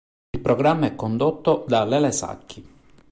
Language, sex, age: Italian, male, 30-39